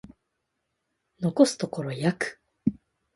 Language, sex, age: Japanese, female, 19-29